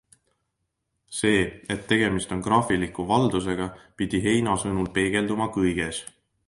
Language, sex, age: Estonian, male, 19-29